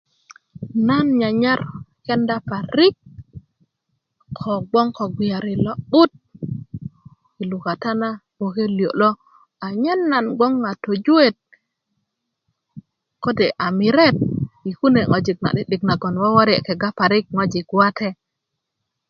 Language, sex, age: Kuku, female, 30-39